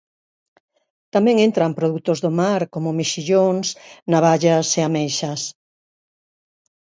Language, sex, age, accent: Galician, female, 60-69, Normativo (estándar)